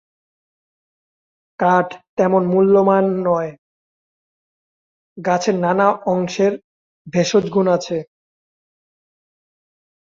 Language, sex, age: Bengali, male, 19-29